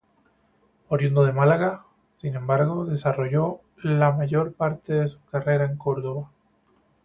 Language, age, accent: Spanish, 19-29, Andino-Pacífico: Colombia, Perú, Ecuador, oeste de Bolivia y Venezuela andina